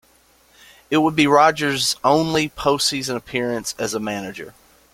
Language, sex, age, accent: English, male, 30-39, United States English